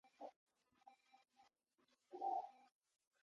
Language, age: English, 19-29